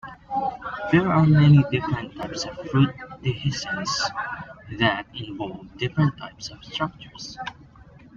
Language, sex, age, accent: English, male, 19-29, Filipino